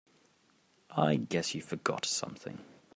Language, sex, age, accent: English, male, 19-29, Australian English